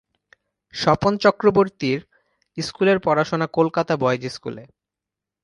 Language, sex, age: Bengali, male, 19-29